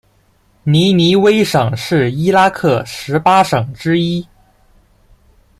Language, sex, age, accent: Chinese, male, 19-29, 出生地：广东省